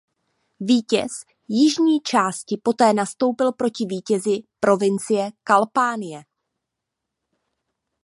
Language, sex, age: Czech, female, 30-39